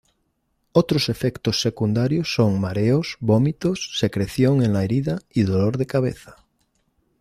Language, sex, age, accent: Spanish, male, 50-59, España: Norte peninsular (Asturias, Castilla y León, Cantabria, País Vasco, Navarra, Aragón, La Rioja, Guadalajara, Cuenca)